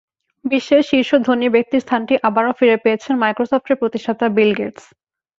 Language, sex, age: Bengali, female, 19-29